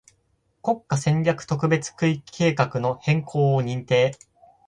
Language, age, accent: Japanese, 19-29, 標準語